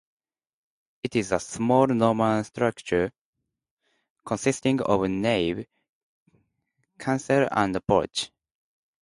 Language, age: English, 19-29